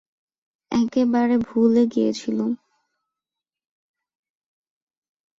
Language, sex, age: Bengali, female, 19-29